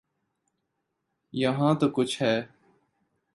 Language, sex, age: Urdu, male, 19-29